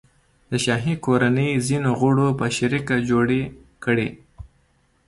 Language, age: Pashto, 19-29